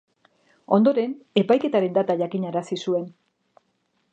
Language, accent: Basque, Mendebalekoa (Araba, Bizkaia, Gipuzkoako mendebaleko herri batzuk)